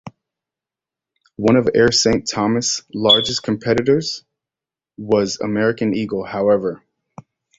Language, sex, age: English, male, 19-29